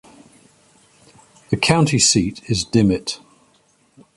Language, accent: English, England English